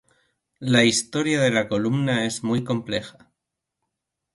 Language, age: Spanish, 19-29